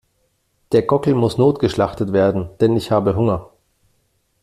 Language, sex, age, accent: German, male, 40-49, Deutschland Deutsch